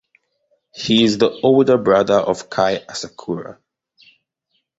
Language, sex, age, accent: English, male, 19-29, United States English